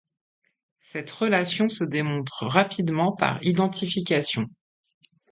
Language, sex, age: French, female, 40-49